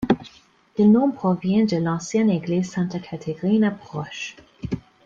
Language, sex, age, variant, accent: French, female, 19-29, Français d'Amérique du Nord, Français du Canada